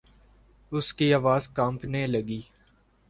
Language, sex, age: Urdu, male, 19-29